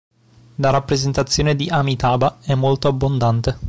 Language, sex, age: Italian, male, 19-29